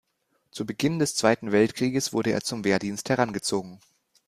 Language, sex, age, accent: German, male, 19-29, Deutschland Deutsch